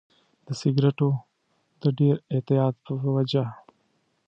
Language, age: Pashto, 30-39